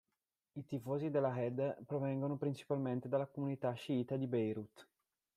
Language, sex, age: Italian, male, 30-39